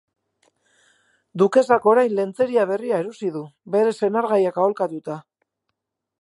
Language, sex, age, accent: Basque, female, 40-49, Erdialdekoa edo Nafarra (Gipuzkoa, Nafarroa)